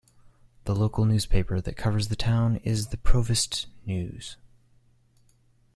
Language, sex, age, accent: English, male, 19-29, United States English